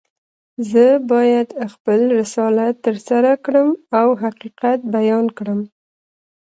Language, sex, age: Pashto, female, 19-29